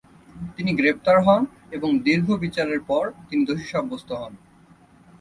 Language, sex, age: Bengali, male, 19-29